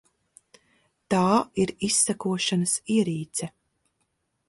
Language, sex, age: Latvian, female, 40-49